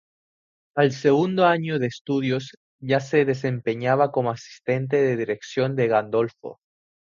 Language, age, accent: Spanish, 19-29, España: Islas Canarias